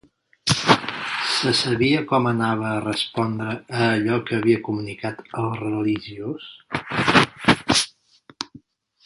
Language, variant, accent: Catalan, Central, central